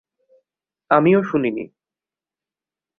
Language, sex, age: Bengali, male, under 19